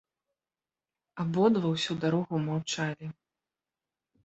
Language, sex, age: Belarusian, female, 30-39